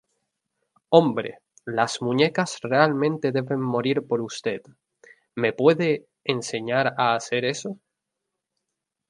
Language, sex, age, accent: Spanish, male, 19-29, España: Islas Canarias